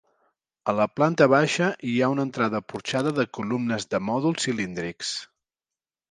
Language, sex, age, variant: Catalan, male, 40-49, Central